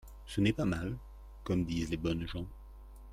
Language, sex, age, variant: French, male, 40-49, Français de métropole